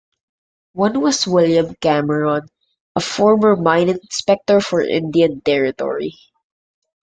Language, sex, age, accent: English, male, under 19, Filipino